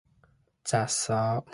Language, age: English, 19-29